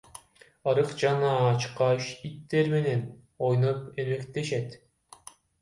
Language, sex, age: Kyrgyz, male, under 19